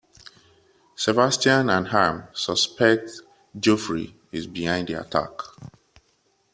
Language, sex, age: English, male, 30-39